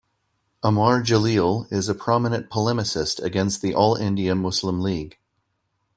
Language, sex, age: English, male, 30-39